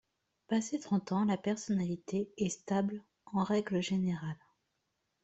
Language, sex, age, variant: French, female, 30-39, Français de métropole